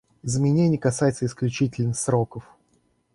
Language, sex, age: Russian, male, 19-29